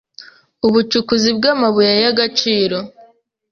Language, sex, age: Kinyarwanda, female, 19-29